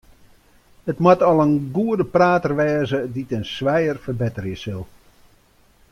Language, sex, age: Western Frisian, male, 60-69